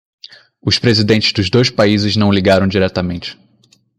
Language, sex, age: Portuguese, male, 19-29